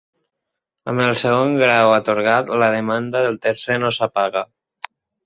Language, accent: Catalan, Tortosí